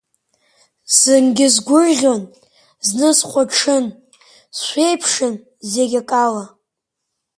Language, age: Abkhazian, under 19